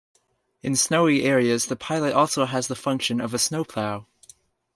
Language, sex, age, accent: English, male, 19-29, Canadian English